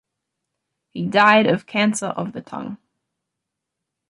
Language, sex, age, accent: English, female, 19-29, Australian English